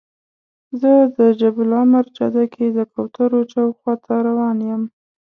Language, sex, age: Pashto, female, 19-29